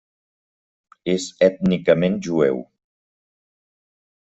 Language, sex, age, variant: Catalan, male, 40-49, Central